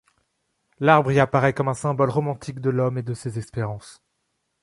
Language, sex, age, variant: French, male, 19-29, Français de métropole